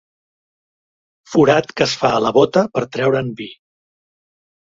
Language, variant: Catalan, Central